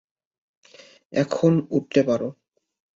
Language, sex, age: Bengali, male, 19-29